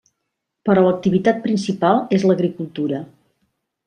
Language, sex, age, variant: Catalan, female, 60-69, Central